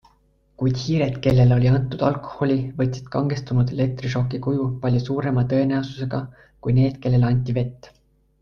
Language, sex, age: Estonian, male, 19-29